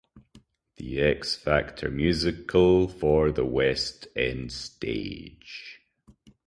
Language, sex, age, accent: English, male, 30-39, Scottish English